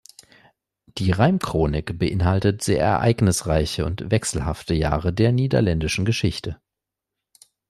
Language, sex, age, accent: German, male, 19-29, Deutschland Deutsch